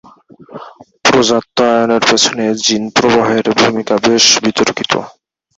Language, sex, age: Bengali, male, 19-29